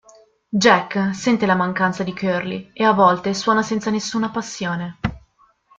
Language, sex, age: Italian, female, under 19